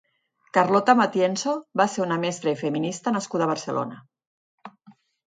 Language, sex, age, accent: Catalan, female, 40-49, Tortosí